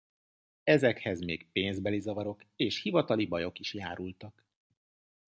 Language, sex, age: Hungarian, male, 40-49